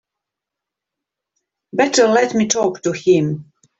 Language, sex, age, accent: English, female, 50-59, Australian English